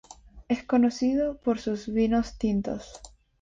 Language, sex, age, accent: Spanish, female, 19-29, España: Islas Canarias